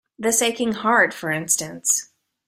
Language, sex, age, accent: English, female, 50-59, United States English